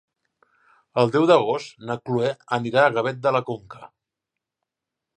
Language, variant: Catalan, Central